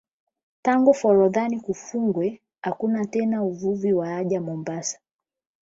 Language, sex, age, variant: Swahili, female, 19-29, Kiswahili cha Bara ya Tanzania